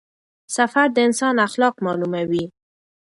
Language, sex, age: Pashto, female, 19-29